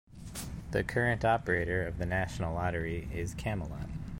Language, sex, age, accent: English, male, 30-39, United States English